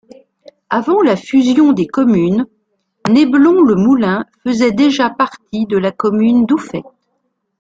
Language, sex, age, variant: French, female, 50-59, Français de métropole